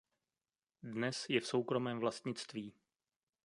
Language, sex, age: Czech, male, 30-39